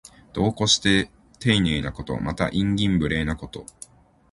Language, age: Japanese, 19-29